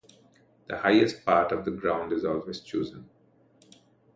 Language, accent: English, India and South Asia (India, Pakistan, Sri Lanka)